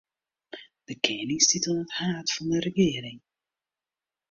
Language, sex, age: Western Frisian, female, 30-39